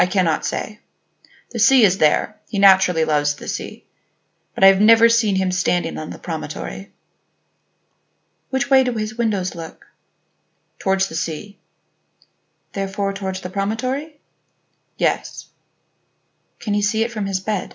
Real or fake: real